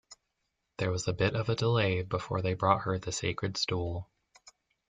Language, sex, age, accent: English, male, 19-29, United States English